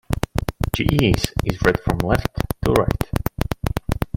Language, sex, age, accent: English, male, 30-39, United States English